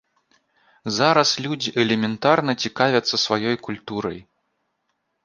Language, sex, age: Belarusian, male, 30-39